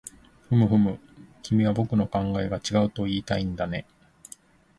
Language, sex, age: Japanese, male, 40-49